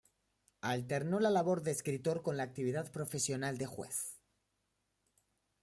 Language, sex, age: Spanish, male, 19-29